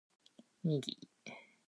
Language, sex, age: Japanese, male, 19-29